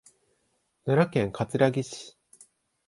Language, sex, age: Japanese, male, 19-29